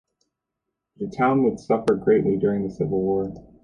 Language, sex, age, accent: English, male, 30-39, United States English